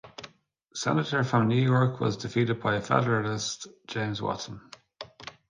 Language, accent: English, Irish English